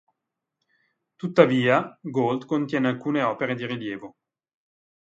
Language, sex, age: Italian, male, 40-49